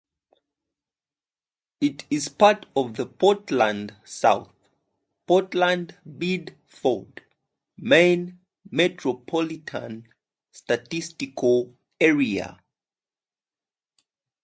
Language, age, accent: English, 19-29, United States English; England English